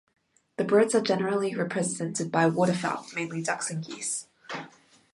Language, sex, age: English, female, 19-29